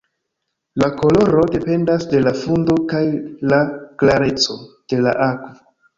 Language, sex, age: Esperanto, male, 19-29